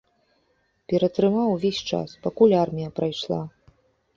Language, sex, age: Belarusian, female, 30-39